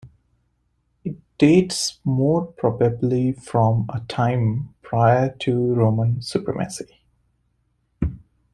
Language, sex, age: English, male, 19-29